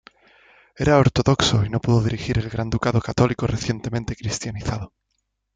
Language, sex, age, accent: Spanish, male, 19-29, España: Sur peninsular (Andalucia, Extremadura, Murcia)